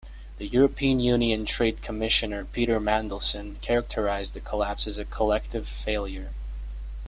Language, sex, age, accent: English, male, under 19, Canadian English